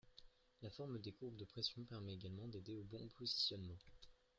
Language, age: French, under 19